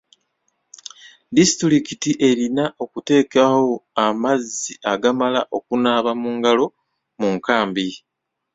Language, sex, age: Ganda, male, 30-39